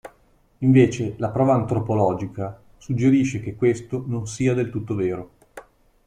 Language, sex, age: Italian, male, 40-49